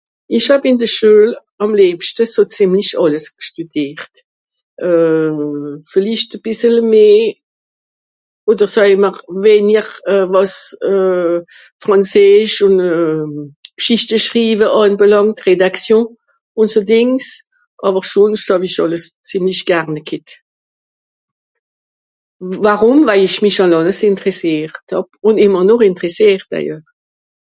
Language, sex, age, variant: Swiss German, female, 60-69, Nordniederàlemmànisch (Rishoffe, Zàwere, Bùsswìller, Hawenau, Brüemt, Stroossbùri, Molse, Dàmbàch, Schlettstàtt, Pfàlzbùri usw.)